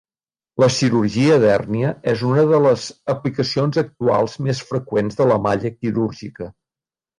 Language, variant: Catalan, Nord-Occidental